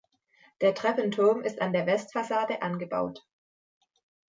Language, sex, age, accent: German, female, 19-29, Deutschland Deutsch